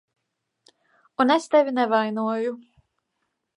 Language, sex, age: Latvian, female, 19-29